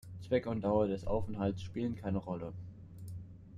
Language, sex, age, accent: German, male, under 19, Deutschland Deutsch